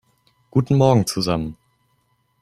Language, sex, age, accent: German, male, 19-29, Deutschland Deutsch